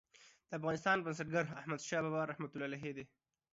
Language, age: Pashto, 19-29